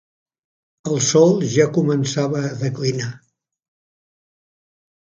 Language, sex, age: Catalan, male, 70-79